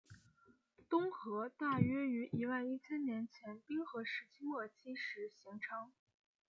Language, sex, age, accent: Chinese, female, 19-29, 出生地：黑龙江省